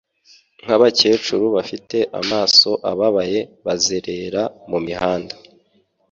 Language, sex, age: Kinyarwanda, male, 19-29